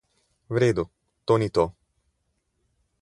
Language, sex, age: Slovenian, male, 40-49